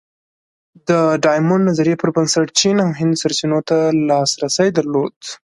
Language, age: Pashto, 19-29